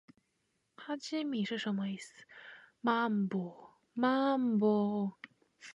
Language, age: Chinese, 19-29